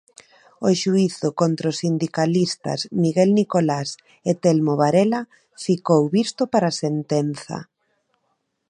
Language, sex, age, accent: Galician, female, 30-39, Normativo (estándar)